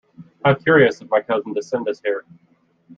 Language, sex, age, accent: English, male, 30-39, United States English